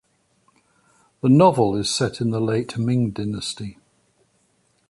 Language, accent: English, England English